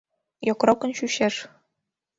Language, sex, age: Mari, female, 19-29